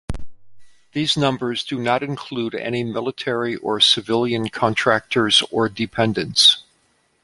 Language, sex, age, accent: English, male, 50-59, United States English